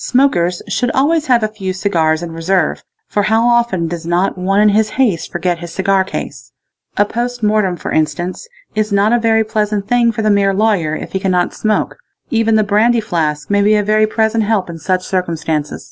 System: none